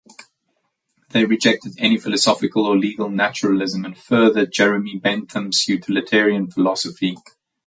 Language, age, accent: English, 30-39, Southern African (South Africa, Zimbabwe, Namibia)